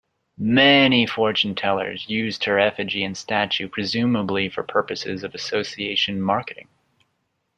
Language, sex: English, male